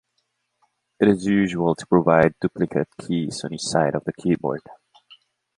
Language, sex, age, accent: English, male, 30-39, Filipino